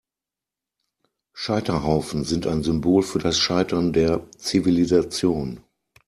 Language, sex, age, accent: German, male, 40-49, Deutschland Deutsch